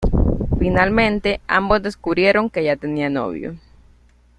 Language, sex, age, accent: Spanish, female, 19-29, Caribe: Cuba, Venezuela, Puerto Rico, República Dominicana, Panamá, Colombia caribeña, México caribeño, Costa del golfo de México